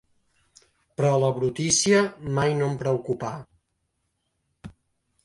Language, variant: Catalan, Septentrional